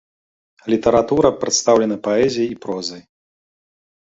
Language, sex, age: Belarusian, male, 40-49